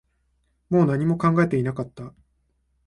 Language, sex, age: Japanese, male, 19-29